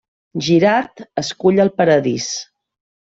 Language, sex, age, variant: Catalan, female, 40-49, Central